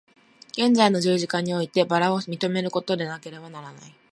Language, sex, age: Japanese, female, 19-29